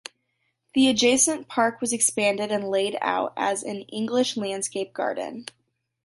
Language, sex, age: English, female, under 19